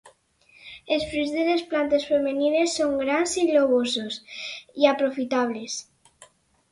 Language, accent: Catalan, valencià